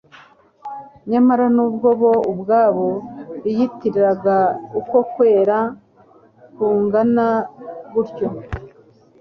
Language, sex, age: Kinyarwanda, female, 40-49